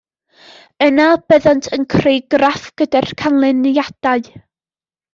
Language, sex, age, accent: Welsh, female, under 19, Y Deyrnas Unedig Cymraeg